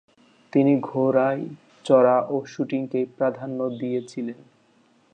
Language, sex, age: Bengali, male, 19-29